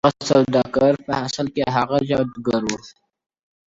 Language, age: Pashto, 19-29